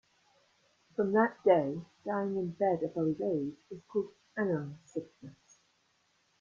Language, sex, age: English, female, 60-69